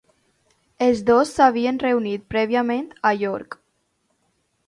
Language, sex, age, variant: Catalan, female, under 19, Valencià meridional